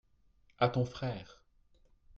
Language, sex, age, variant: French, male, 30-39, Français de métropole